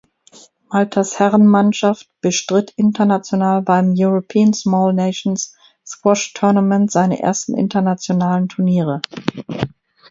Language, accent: German, Deutschland Deutsch